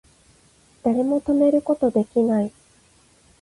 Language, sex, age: Japanese, female, 30-39